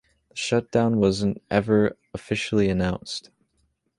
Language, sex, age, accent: English, male, under 19, United States English